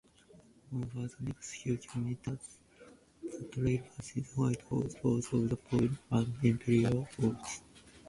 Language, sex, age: English, male, under 19